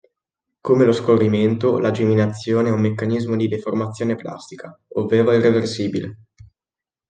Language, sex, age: Italian, male, under 19